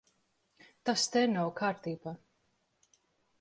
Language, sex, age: Latvian, female, 19-29